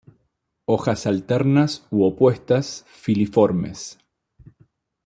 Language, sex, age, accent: Spanish, male, 30-39, Rioplatense: Argentina, Uruguay, este de Bolivia, Paraguay